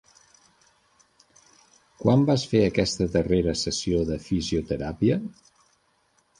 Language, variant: Catalan, Central